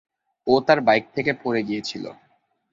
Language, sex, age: Bengali, male, 19-29